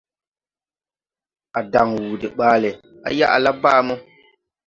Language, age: Tupuri, 19-29